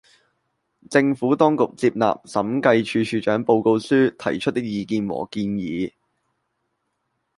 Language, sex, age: Cantonese, male, 19-29